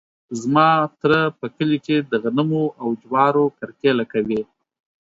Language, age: Pashto, 30-39